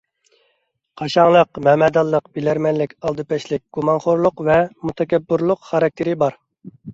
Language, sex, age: Uyghur, male, 30-39